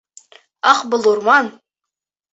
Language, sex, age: Bashkir, male, under 19